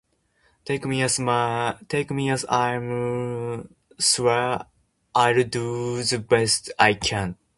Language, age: Japanese, 19-29